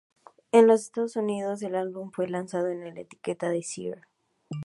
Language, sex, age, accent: Spanish, female, under 19, México